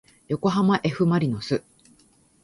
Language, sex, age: Japanese, female, 50-59